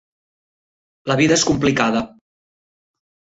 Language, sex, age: Catalan, male, 50-59